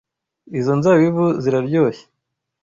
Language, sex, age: Kinyarwanda, male, 19-29